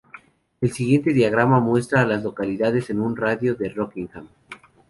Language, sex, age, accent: Spanish, male, 19-29, México